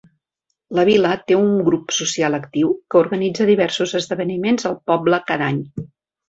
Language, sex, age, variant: Catalan, female, 60-69, Central